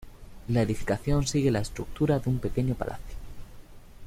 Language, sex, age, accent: Spanish, male, 19-29, España: Sur peninsular (Andalucia, Extremadura, Murcia)